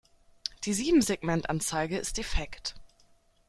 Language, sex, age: German, female, 19-29